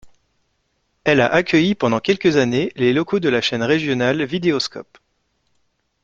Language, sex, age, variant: French, male, 30-39, Français de métropole